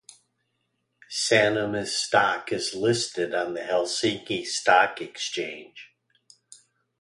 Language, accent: English, United States English